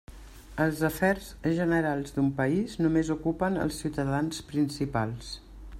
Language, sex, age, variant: Catalan, female, 60-69, Central